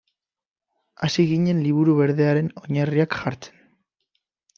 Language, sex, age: Basque, male, 19-29